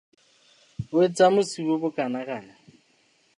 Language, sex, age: Southern Sotho, male, 30-39